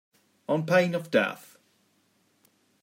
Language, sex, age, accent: English, male, 40-49, England English